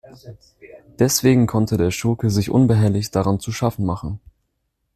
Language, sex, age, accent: German, male, 19-29, Deutschland Deutsch